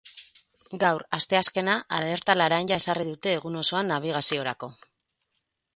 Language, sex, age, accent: Basque, female, 30-39, Mendebalekoa (Araba, Bizkaia, Gipuzkoako mendebaleko herri batzuk)